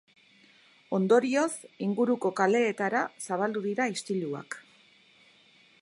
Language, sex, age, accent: Basque, female, 50-59, Erdialdekoa edo Nafarra (Gipuzkoa, Nafarroa)